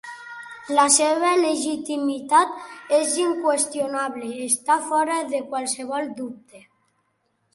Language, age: Catalan, 19-29